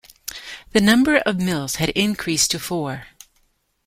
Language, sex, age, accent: English, female, 50-59, Canadian English